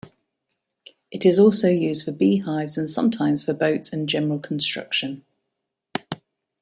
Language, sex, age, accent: English, female, 40-49, England English